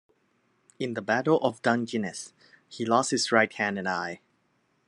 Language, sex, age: English, male, 30-39